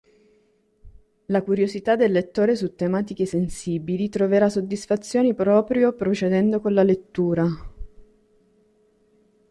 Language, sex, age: Italian, female, 30-39